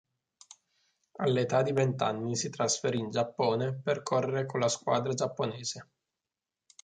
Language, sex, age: Italian, male, 19-29